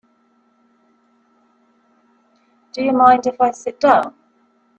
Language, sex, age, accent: English, female, 50-59, England English